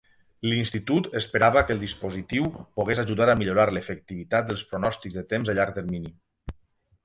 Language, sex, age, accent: Catalan, male, 40-49, valencià